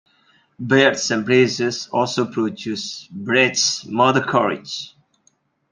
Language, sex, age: English, male, 40-49